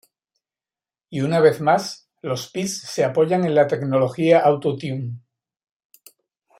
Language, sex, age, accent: Spanish, male, 50-59, España: Sur peninsular (Andalucia, Extremadura, Murcia)